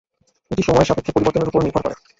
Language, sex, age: Bengali, male, 19-29